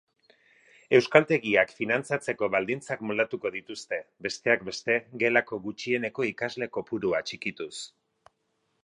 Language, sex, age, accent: Basque, male, 50-59, Erdialdekoa edo Nafarra (Gipuzkoa, Nafarroa)